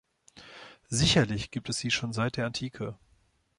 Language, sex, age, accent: German, male, 30-39, Deutschland Deutsch